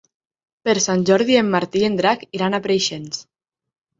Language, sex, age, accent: Catalan, female, 19-29, Lleidatà